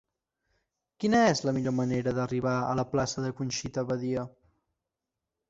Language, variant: Catalan, Central